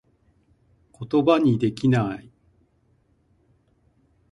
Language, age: Japanese, 50-59